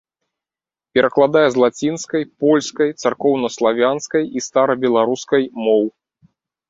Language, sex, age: Belarusian, male, 30-39